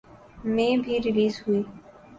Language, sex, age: Urdu, female, 19-29